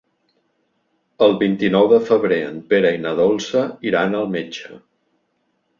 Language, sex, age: Catalan, male, 40-49